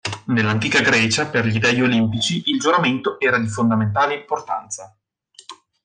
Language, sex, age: Italian, male, 19-29